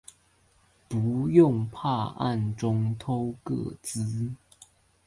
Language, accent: Chinese, 出生地：臺中市